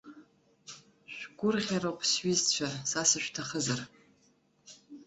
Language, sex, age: Abkhazian, female, 50-59